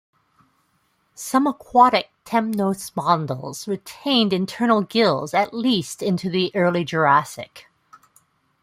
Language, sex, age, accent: English, female, 40-49, United States English